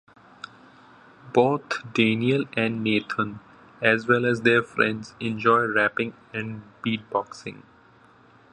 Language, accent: English, India and South Asia (India, Pakistan, Sri Lanka)